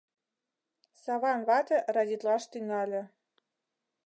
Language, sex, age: Mari, female, 30-39